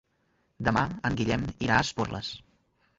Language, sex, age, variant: Catalan, male, 19-29, Central